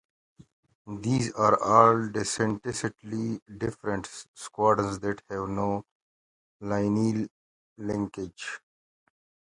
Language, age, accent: English, 40-49, United States English